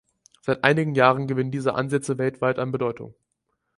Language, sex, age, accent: German, male, 19-29, Deutschland Deutsch